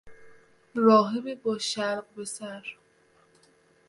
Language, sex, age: Persian, female, 19-29